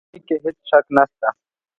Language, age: Pashto, 19-29